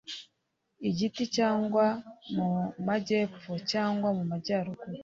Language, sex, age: Kinyarwanda, female, 30-39